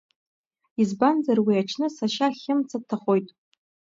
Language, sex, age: Abkhazian, female, under 19